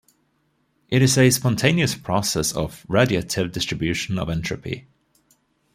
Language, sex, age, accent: English, male, 30-39, United States English